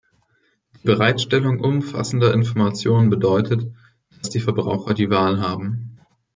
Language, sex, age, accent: German, male, 19-29, Deutschland Deutsch